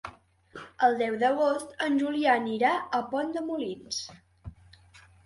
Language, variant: Catalan, Central